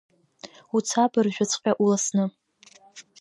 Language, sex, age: Abkhazian, female, under 19